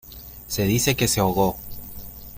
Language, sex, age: Spanish, male, 30-39